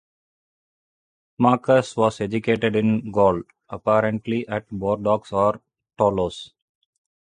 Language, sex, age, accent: English, male, 30-39, India and South Asia (India, Pakistan, Sri Lanka)